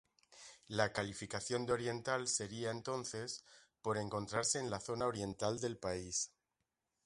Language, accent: Spanish, España: Centro-Sur peninsular (Madrid, Toledo, Castilla-La Mancha)